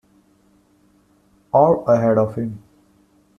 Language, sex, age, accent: English, male, 19-29, India and South Asia (India, Pakistan, Sri Lanka)